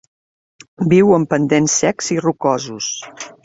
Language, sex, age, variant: Catalan, female, 50-59, Septentrional